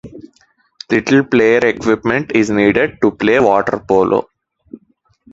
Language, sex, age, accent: English, male, 19-29, India and South Asia (India, Pakistan, Sri Lanka)